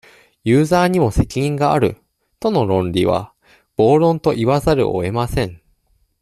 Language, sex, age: Japanese, male, 19-29